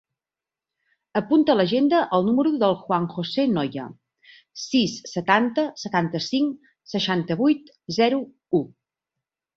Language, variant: Catalan, Central